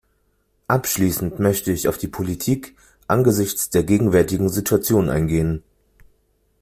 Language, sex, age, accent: German, male, 19-29, Deutschland Deutsch